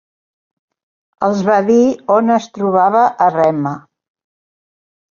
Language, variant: Catalan, Central